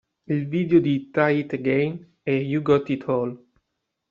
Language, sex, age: Italian, male, 30-39